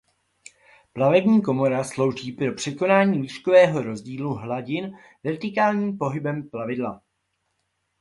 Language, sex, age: Czech, male, 40-49